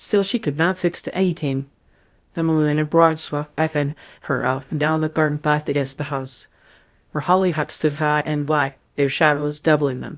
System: TTS, VITS